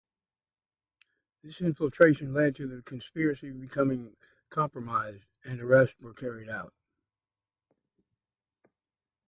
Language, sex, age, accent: English, male, 60-69, United States English